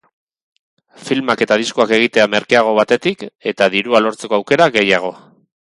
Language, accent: Basque, Erdialdekoa edo Nafarra (Gipuzkoa, Nafarroa)